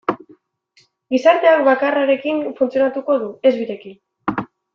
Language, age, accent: Basque, under 19, Mendebalekoa (Araba, Bizkaia, Gipuzkoako mendebaleko herri batzuk)